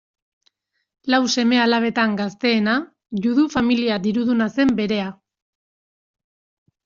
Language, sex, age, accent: Basque, female, 30-39, Erdialdekoa edo Nafarra (Gipuzkoa, Nafarroa)